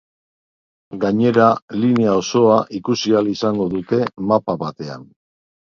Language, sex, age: Basque, male, 60-69